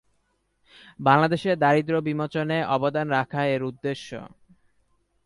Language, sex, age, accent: Bengali, male, 19-29, Standard Bengali